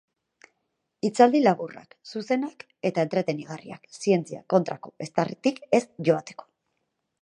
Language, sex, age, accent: Basque, female, 40-49, Erdialdekoa edo Nafarra (Gipuzkoa, Nafarroa)